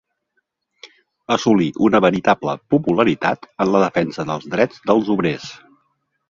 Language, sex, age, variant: Catalan, male, 50-59, Central